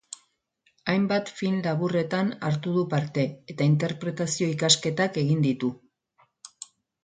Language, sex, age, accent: Basque, female, 50-59, Erdialdekoa edo Nafarra (Gipuzkoa, Nafarroa)